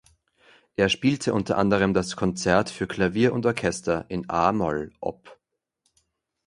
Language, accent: German, Österreichisches Deutsch